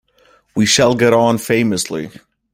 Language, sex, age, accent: English, male, 19-29, United States English